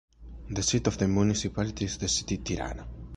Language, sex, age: English, male, under 19